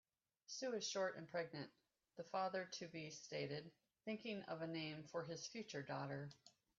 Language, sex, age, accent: English, female, 60-69, United States English